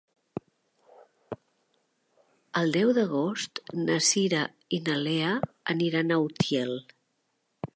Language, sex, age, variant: Catalan, female, 60-69, Central